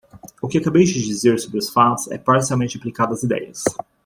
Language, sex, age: Portuguese, male, 19-29